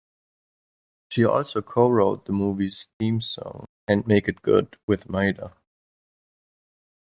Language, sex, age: English, male, 19-29